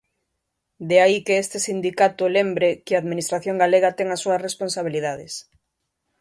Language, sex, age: Galician, female, 30-39